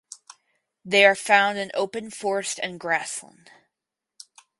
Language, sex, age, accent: English, female, 19-29, United States English